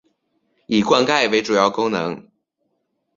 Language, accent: Chinese, 出生地：辽宁省